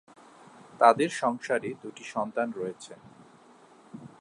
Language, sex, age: Bengali, male, 30-39